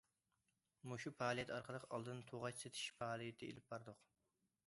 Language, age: Uyghur, 19-29